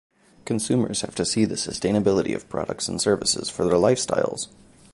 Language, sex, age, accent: English, male, 19-29, Canadian English